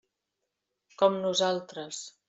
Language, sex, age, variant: Catalan, female, 50-59, Central